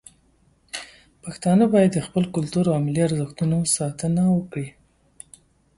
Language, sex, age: Pashto, male, 19-29